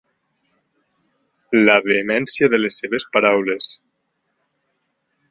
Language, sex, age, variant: Catalan, male, 19-29, Nord-Occidental